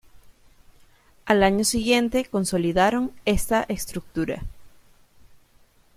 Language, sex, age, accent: Spanish, female, 19-29, Caribe: Cuba, Venezuela, Puerto Rico, República Dominicana, Panamá, Colombia caribeña, México caribeño, Costa del golfo de México